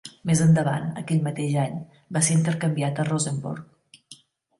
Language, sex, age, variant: Catalan, female, 50-59, Central